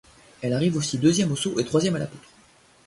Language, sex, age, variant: French, male, 19-29, Français de métropole